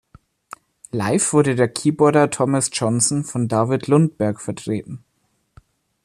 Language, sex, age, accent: German, male, 19-29, Deutschland Deutsch